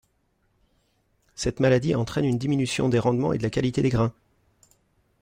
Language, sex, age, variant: French, male, 40-49, Français de métropole